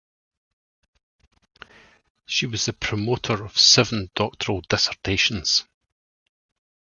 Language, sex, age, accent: English, male, 50-59, Scottish English